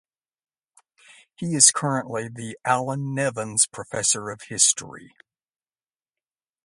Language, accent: English, United States English